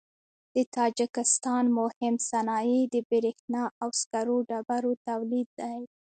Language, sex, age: Pashto, female, 19-29